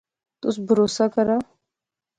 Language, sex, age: Pahari-Potwari, female, 19-29